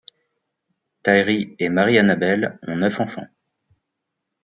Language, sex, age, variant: French, male, 40-49, Français de métropole